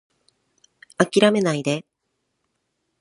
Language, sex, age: Japanese, female, 40-49